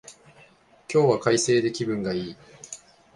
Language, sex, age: Japanese, male, 19-29